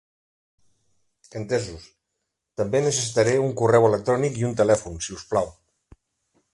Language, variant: Catalan, Central